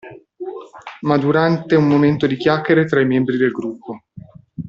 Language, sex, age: Italian, male, 30-39